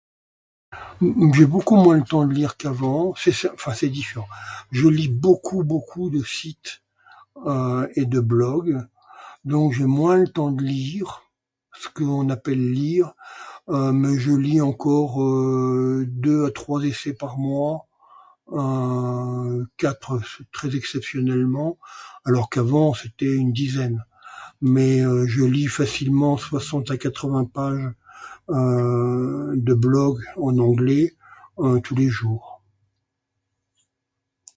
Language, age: French, 70-79